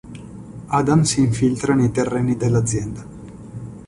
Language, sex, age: Italian, male, 19-29